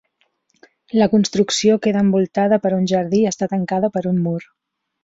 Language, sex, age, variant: Catalan, female, 30-39, Central